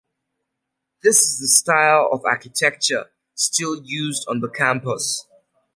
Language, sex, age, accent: English, male, 30-39, United States English